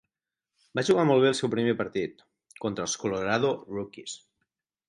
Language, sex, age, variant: Catalan, male, 40-49, Central